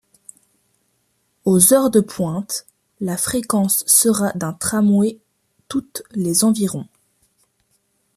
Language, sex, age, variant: French, female, 19-29, Français de métropole